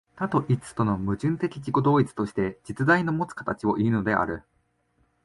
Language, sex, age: Japanese, male, 19-29